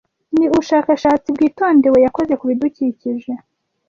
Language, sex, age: Kinyarwanda, female, 30-39